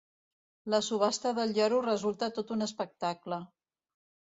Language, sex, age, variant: Catalan, female, 50-59, Central